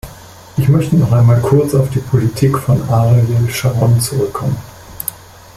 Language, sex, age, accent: German, male, 50-59, Deutschland Deutsch